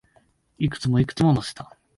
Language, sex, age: Japanese, male, 19-29